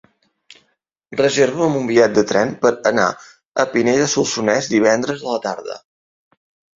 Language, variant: Catalan, Central